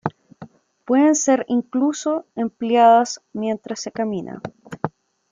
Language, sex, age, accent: Spanish, female, 30-39, Chileno: Chile, Cuyo